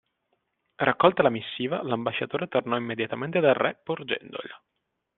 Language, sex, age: Italian, male, 19-29